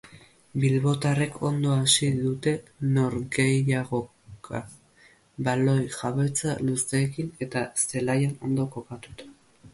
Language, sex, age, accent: Basque, male, under 19, Erdialdekoa edo Nafarra (Gipuzkoa, Nafarroa)